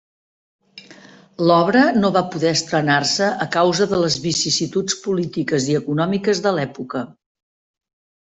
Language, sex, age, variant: Catalan, female, 50-59, Central